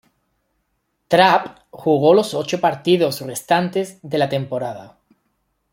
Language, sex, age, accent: Spanish, male, 30-39, España: Sur peninsular (Andalucia, Extremadura, Murcia)